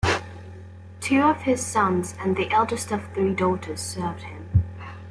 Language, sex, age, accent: English, female, under 19, England English